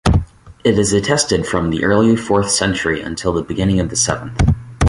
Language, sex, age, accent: English, male, 19-29, United States English